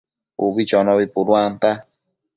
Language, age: Matsés, 19-29